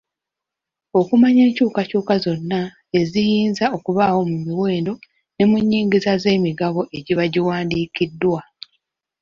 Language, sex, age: Ganda, female, 30-39